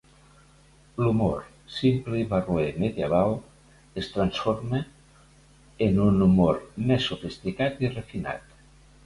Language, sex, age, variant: Catalan, male, 60-69, Nord-Occidental